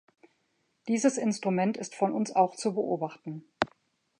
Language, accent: German, Deutschland Deutsch